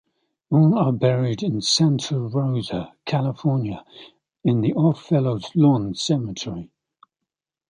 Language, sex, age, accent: English, male, 40-49, England English